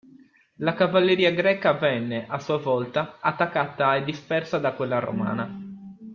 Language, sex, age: Italian, male, 19-29